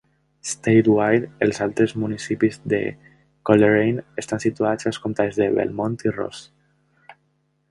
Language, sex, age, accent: Catalan, male, 19-29, valencià